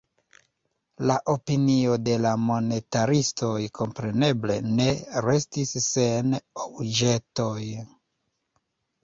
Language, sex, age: Esperanto, male, 40-49